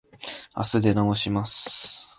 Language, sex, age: Japanese, male, 19-29